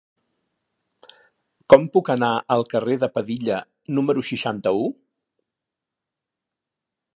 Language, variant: Catalan, Central